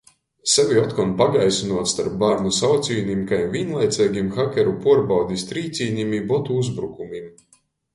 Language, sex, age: Latgalian, male, 19-29